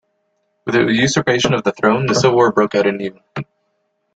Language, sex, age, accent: English, male, under 19, United States English